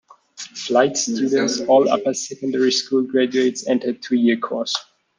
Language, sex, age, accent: English, male, 19-29, United States English